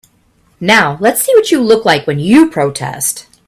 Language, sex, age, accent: English, female, 50-59, United States English